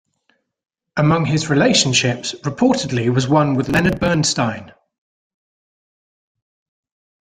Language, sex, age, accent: English, male, 30-39, England English